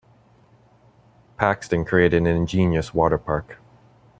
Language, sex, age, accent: English, male, 40-49, United States English